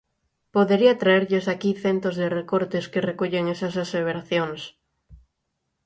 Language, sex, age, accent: Galician, female, 19-29, Central (gheada); Normativo (estándar)